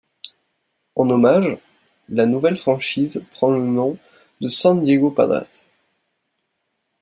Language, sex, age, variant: French, male, 19-29, Français de métropole